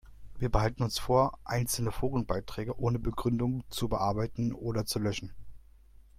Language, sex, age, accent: German, male, 30-39, Deutschland Deutsch